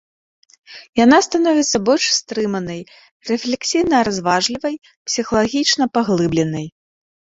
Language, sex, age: Belarusian, female, 30-39